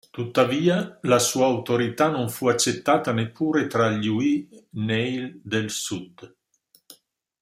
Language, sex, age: Italian, male, 60-69